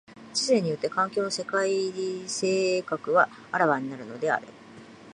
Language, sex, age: Japanese, female, 50-59